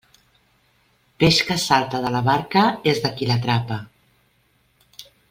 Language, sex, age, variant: Catalan, female, 50-59, Central